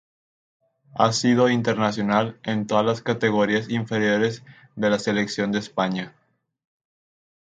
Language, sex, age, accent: Spanish, male, 19-29, México